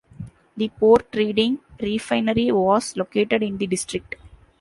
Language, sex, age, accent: English, female, 19-29, India and South Asia (India, Pakistan, Sri Lanka)